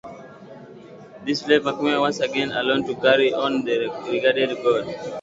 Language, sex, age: English, male, 19-29